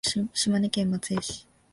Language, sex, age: Japanese, female, 19-29